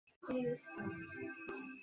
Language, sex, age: Bengali, male, 40-49